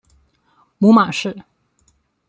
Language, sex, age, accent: Chinese, female, 19-29, 出生地：江西省